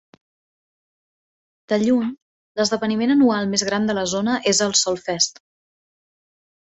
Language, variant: Catalan, Central